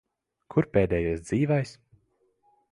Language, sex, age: Latvian, male, 19-29